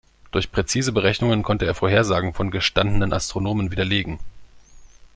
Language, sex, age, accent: German, male, 40-49, Deutschland Deutsch